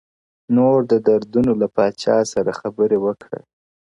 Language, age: Pashto, 19-29